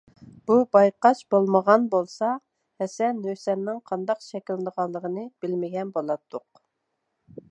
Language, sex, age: Uyghur, female, 50-59